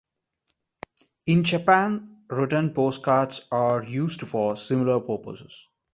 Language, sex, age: English, male, 19-29